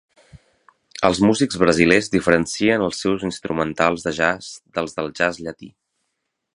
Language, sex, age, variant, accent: Catalan, male, 19-29, Central, Empordanès; Oriental